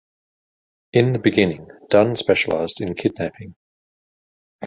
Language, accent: English, Australian English